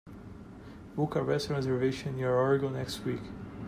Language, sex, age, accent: English, male, 30-39, United States English